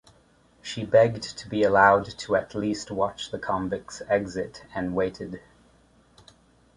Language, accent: English, England English